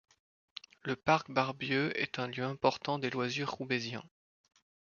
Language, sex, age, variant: French, male, 30-39, Français de métropole